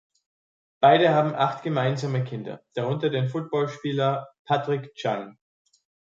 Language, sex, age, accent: German, male, 30-39, Österreichisches Deutsch